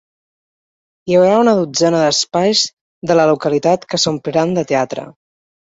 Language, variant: Catalan, Balear